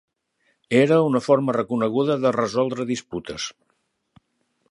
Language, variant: Catalan, Central